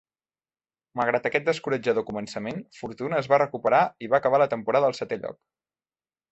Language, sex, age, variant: Catalan, male, 19-29, Central